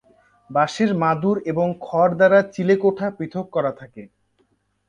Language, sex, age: Bengali, male, under 19